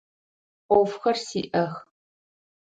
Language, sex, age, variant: Adyghe, female, 19-29, Адыгабзэ (Кирил, пстэумэ зэдыряе)